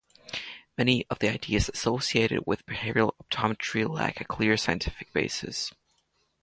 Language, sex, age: English, male, under 19